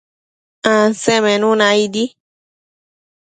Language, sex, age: Matsés, female, under 19